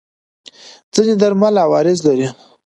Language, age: Pashto, 19-29